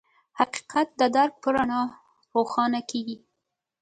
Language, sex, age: Pashto, female, 19-29